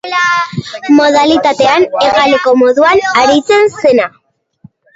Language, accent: Basque, Mendebalekoa (Araba, Bizkaia, Gipuzkoako mendebaleko herri batzuk)